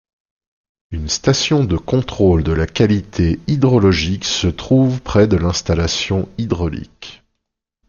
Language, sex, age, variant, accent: French, male, 30-39, Français d'Europe, Français de Suisse